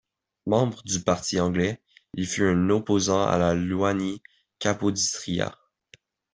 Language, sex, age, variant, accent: French, male, under 19, Français d'Amérique du Nord, Français du Canada